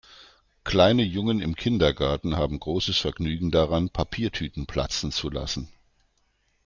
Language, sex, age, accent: German, male, 50-59, Deutschland Deutsch